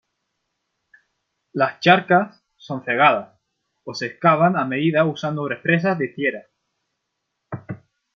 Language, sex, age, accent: Spanish, male, 19-29, España: Sur peninsular (Andalucia, Extremadura, Murcia)